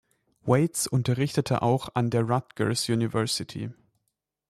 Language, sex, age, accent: German, male, 19-29, Deutschland Deutsch